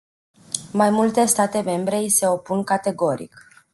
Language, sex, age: Romanian, female, 19-29